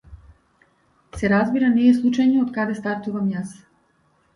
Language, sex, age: Macedonian, female, 40-49